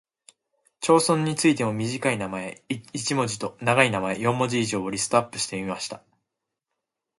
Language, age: Japanese, 19-29